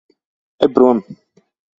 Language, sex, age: Latvian, male, 30-39